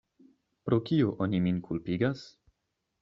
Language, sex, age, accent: Esperanto, male, 19-29, Internacia